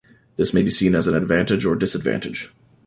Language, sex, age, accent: English, male, 30-39, United States English